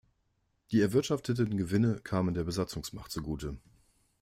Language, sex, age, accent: German, male, 40-49, Deutschland Deutsch